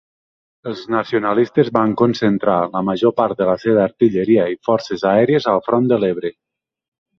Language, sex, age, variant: Catalan, male, 40-49, Nord-Occidental